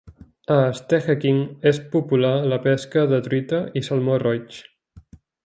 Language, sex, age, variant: Catalan, male, 30-39, Central